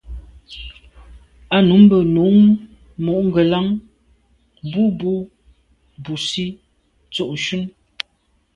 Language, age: Medumba, 30-39